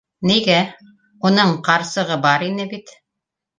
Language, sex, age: Bashkir, female, 50-59